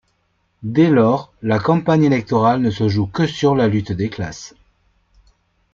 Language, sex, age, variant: French, male, 40-49, Français de métropole